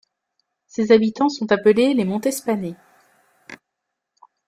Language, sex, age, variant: French, female, 30-39, Français de métropole